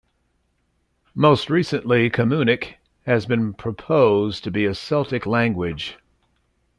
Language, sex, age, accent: English, male, 60-69, United States English